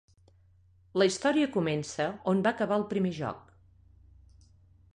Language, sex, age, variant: Catalan, female, 40-49, Nord-Occidental